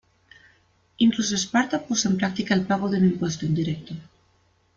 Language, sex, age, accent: Spanish, female, 30-39, España: Centro-Sur peninsular (Madrid, Toledo, Castilla-La Mancha)